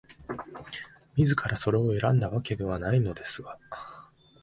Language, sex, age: Japanese, male, 19-29